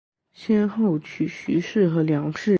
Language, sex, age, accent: Chinese, male, under 19, 出生地：江西省